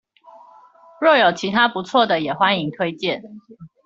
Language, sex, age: Chinese, female, 19-29